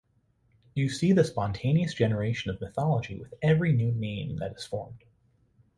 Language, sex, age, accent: English, male, 19-29, United States English